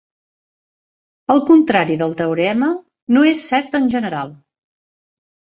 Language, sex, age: Catalan, female, 40-49